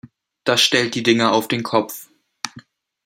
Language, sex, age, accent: German, male, under 19, Deutschland Deutsch